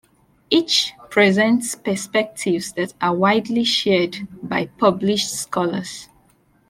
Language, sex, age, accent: English, female, 19-29, England English